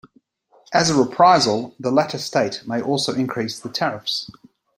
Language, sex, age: English, male, 40-49